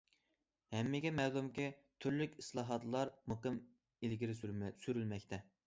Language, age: Uyghur, 19-29